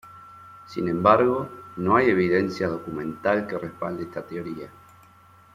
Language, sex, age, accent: Spanish, male, 50-59, Rioplatense: Argentina, Uruguay, este de Bolivia, Paraguay